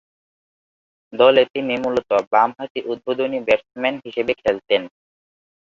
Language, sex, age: Bengali, male, 19-29